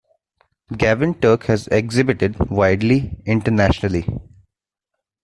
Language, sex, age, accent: English, male, 19-29, India and South Asia (India, Pakistan, Sri Lanka)